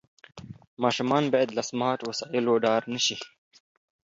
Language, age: Pashto, 19-29